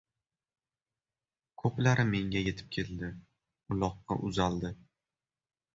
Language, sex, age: Uzbek, male, 19-29